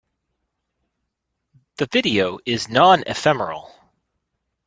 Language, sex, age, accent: English, male, 40-49, United States English